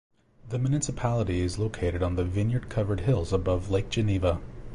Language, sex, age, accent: English, male, 30-39, United States English